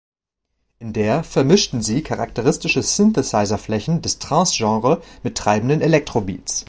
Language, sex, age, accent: German, male, 19-29, Deutschland Deutsch